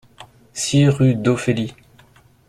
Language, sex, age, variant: French, male, 30-39, Français de métropole